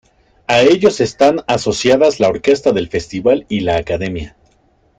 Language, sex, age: Spanish, male, 30-39